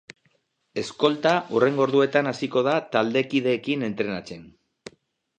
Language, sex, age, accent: Basque, male, 40-49, Mendebalekoa (Araba, Bizkaia, Gipuzkoako mendebaleko herri batzuk)